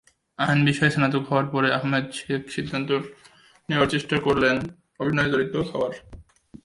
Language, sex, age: Bengali, male, 30-39